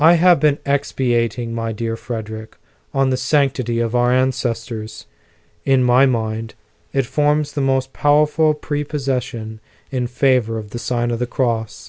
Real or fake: real